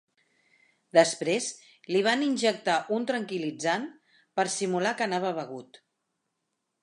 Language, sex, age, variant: Catalan, female, 50-59, Central